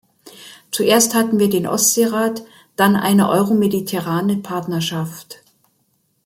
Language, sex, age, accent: German, female, 60-69, Deutschland Deutsch